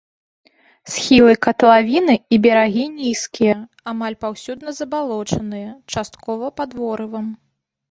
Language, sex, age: Belarusian, female, 30-39